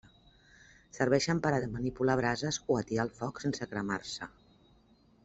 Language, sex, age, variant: Catalan, female, 50-59, Central